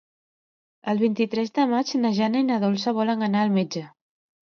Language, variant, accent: Catalan, Central, central